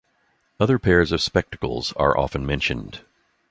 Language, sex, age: English, male, 60-69